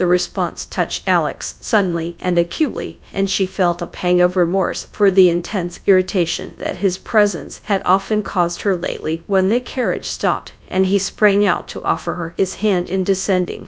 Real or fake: fake